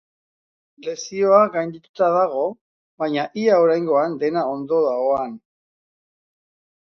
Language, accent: Basque, Mendebalekoa (Araba, Bizkaia, Gipuzkoako mendebaleko herri batzuk)